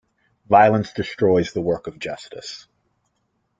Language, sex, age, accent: English, male, 19-29, United States English